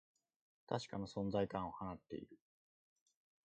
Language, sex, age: Japanese, male, 19-29